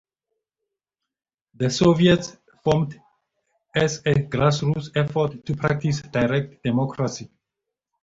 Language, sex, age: English, male, 50-59